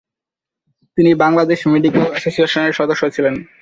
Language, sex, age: Bengali, male, 19-29